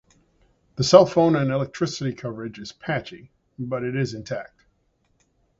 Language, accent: English, United States English